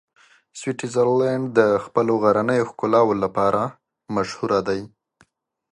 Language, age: Pashto, 19-29